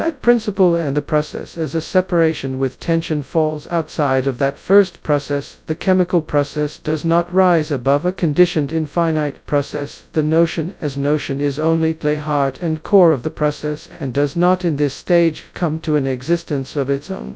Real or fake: fake